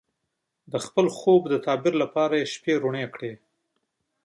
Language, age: Pashto, 40-49